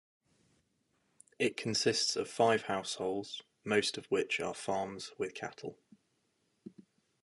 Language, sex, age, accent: English, male, 19-29, England English